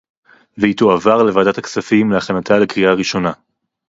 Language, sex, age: Hebrew, male, 19-29